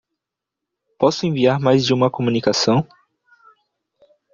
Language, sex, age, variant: Portuguese, male, 19-29, Portuguese (Brasil)